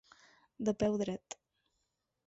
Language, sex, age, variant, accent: Catalan, female, 19-29, Balear, menorquí